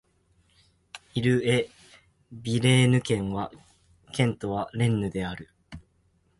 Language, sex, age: Japanese, male, 19-29